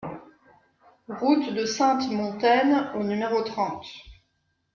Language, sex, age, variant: French, female, 40-49, Français de métropole